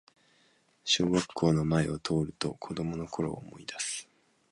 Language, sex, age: Japanese, male, 19-29